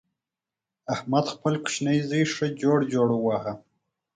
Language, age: Pashto, 30-39